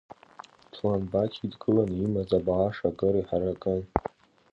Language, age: Abkhazian, under 19